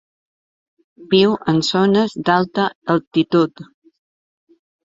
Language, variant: Catalan, Balear